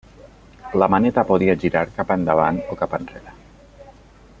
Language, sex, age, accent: Catalan, male, 40-49, valencià